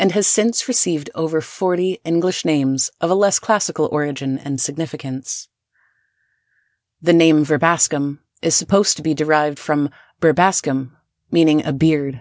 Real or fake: real